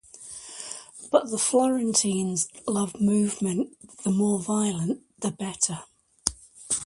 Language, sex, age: English, female, 60-69